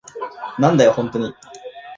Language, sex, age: Japanese, male, 19-29